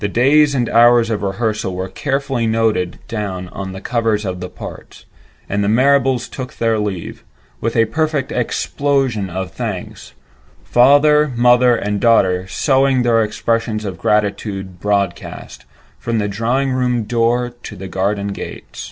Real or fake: real